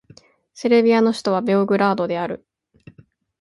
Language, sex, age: Japanese, female, 19-29